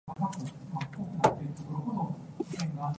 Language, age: Cantonese, 19-29